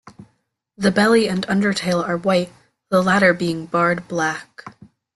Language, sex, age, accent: English, female, 19-29, United States English